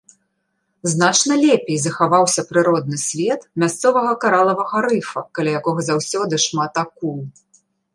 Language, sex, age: Belarusian, female, 30-39